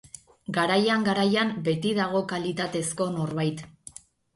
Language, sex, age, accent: Basque, female, 50-59, Erdialdekoa edo Nafarra (Gipuzkoa, Nafarroa)